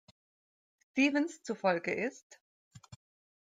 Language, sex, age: German, female, 30-39